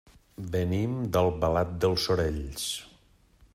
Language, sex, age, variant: Catalan, male, 50-59, Nord-Occidental